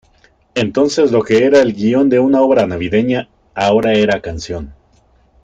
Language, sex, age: Spanish, male, 30-39